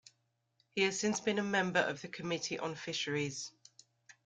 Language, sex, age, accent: English, female, 40-49, England English